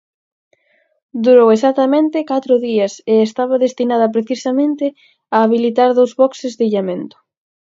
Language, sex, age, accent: Galician, female, 19-29, Atlántico (seseo e gheada)